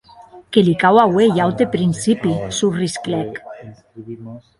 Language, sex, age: Occitan, female, 40-49